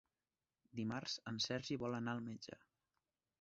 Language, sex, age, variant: Catalan, male, 19-29, Nord-Occidental